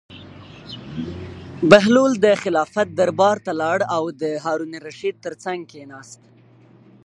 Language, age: Pashto, 19-29